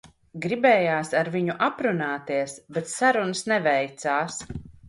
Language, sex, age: Latvian, female, 40-49